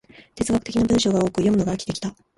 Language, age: Japanese, 19-29